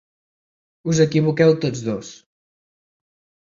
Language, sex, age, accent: Catalan, male, 19-29, central; septentrional